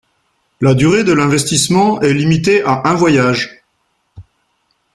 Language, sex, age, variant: French, male, 40-49, Français de métropole